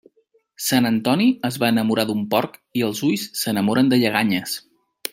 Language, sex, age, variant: Catalan, male, 40-49, Central